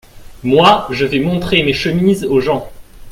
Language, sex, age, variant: French, male, 19-29, Français de métropole